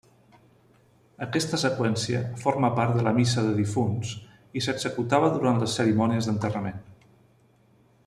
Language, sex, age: Catalan, male, 40-49